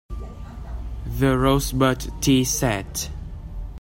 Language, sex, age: English, male, under 19